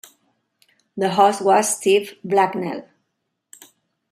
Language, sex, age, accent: English, female, 40-49, United States English